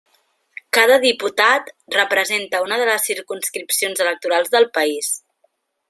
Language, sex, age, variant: Catalan, female, 19-29, Central